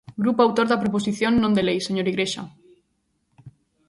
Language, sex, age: Galician, female, 19-29